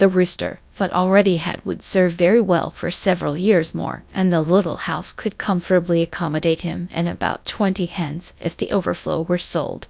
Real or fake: fake